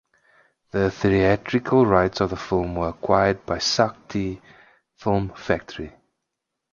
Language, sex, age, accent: English, male, 30-39, Southern African (South Africa, Zimbabwe, Namibia)